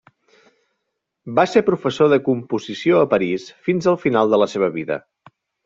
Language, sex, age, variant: Catalan, male, 30-39, Nord-Occidental